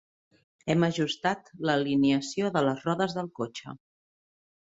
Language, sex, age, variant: Catalan, female, 40-49, Septentrional